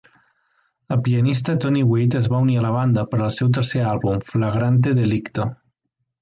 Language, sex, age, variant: Catalan, male, 19-29, Central